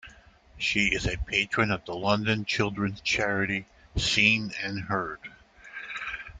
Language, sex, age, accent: English, male, 50-59, United States English